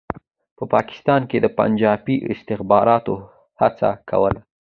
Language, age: Pashto, under 19